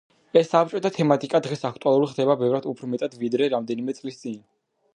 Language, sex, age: Georgian, female, 19-29